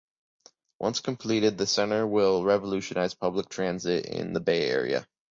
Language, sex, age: English, male, under 19